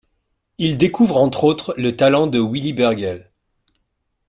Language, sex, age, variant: French, male, 40-49, Français de métropole